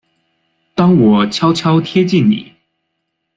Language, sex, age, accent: Chinese, male, 30-39, 出生地：北京市